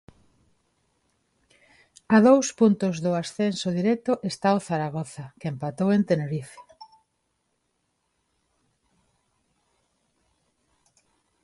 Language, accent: Galician, Neofalante